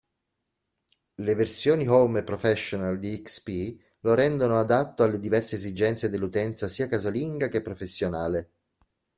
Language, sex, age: Italian, male, 50-59